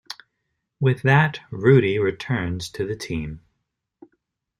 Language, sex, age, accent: English, male, 30-39, United States English